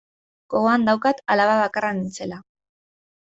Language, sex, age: Basque, female, 19-29